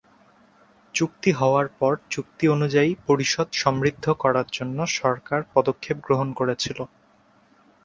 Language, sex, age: Bengali, male, 19-29